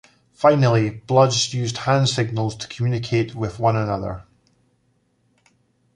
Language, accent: English, Scottish English